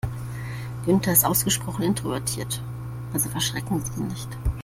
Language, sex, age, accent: German, female, 19-29, Deutschland Deutsch